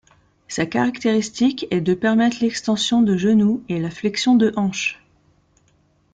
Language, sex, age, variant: French, female, 30-39, Français de métropole